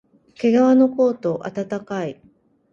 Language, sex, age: Japanese, female, 40-49